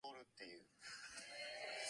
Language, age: English, 19-29